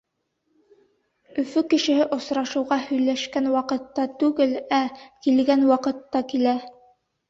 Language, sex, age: Bashkir, female, 19-29